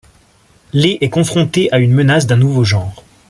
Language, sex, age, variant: French, male, 19-29, Français de métropole